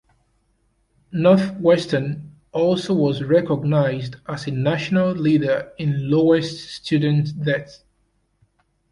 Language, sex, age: English, male, 30-39